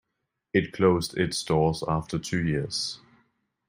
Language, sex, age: English, male, 19-29